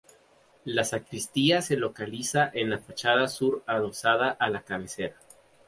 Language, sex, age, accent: Spanish, male, 19-29, América central